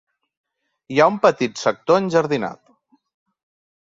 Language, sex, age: Catalan, male, 40-49